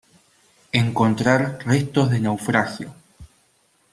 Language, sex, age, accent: Spanish, male, 19-29, Rioplatense: Argentina, Uruguay, este de Bolivia, Paraguay